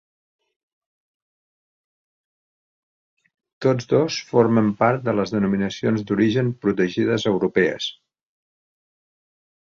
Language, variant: Catalan, Central